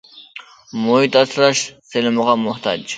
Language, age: Uyghur, 19-29